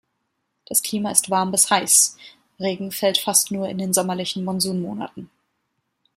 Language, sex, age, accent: German, female, 30-39, Deutschland Deutsch